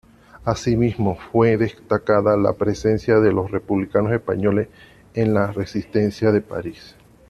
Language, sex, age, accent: Spanish, male, 30-39, Caribe: Cuba, Venezuela, Puerto Rico, República Dominicana, Panamá, Colombia caribeña, México caribeño, Costa del golfo de México